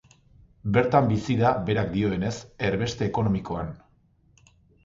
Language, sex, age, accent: Basque, male, 40-49, Erdialdekoa edo Nafarra (Gipuzkoa, Nafarroa)